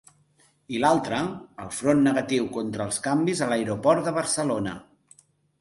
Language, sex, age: Catalan, male, 40-49